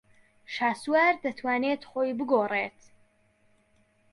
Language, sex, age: Central Kurdish, male, 40-49